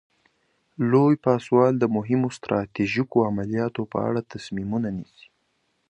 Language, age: Pashto, 19-29